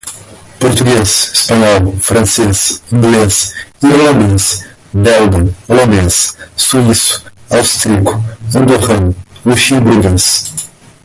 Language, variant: Portuguese, Portuguese (Brasil)